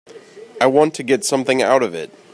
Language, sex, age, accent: English, male, 19-29, United States English